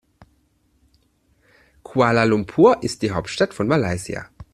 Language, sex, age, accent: German, male, 30-39, Deutschland Deutsch